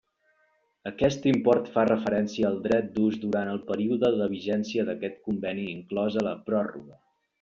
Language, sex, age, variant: Catalan, male, 30-39, Central